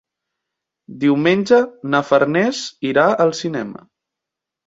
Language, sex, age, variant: Catalan, male, 19-29, Central